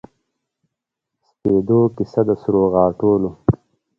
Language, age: Pashto, 19-29